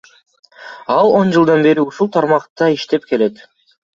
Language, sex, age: Kyrgyz, male, under 19